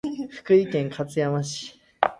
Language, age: Japanese, under 19